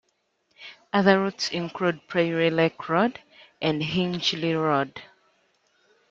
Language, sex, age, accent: English, female, 19-29, England English